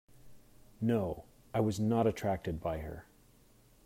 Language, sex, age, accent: English, male, 30-39, Canadian English